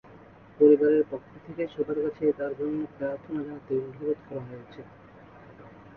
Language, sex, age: Bengali, male, 19-29